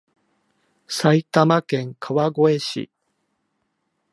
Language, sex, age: Japanese, male, 50-59